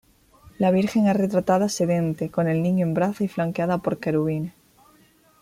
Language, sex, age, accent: Spanish, female, 19-29, España: Sur peninsular (Andalucia, Extremadura, Murcia)